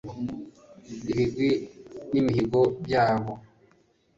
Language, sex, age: Kinyarwanda, male, 40-49